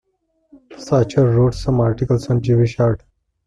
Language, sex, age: English, male, 19-29